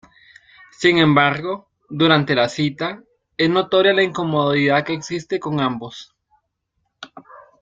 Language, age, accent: Spanish, 19-29, América central